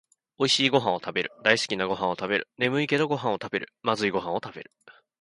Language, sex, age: Japanese, male, 19-29